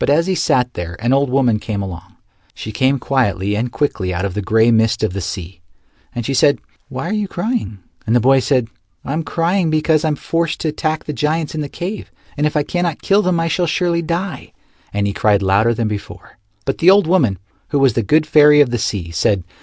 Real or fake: real